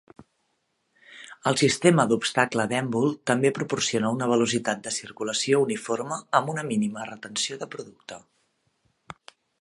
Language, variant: Catalan, Central